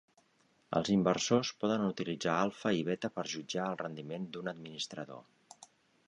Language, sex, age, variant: Catalan, male, 50-59, Central